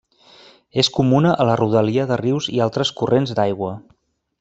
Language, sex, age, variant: Catalan, male, 30-39, Central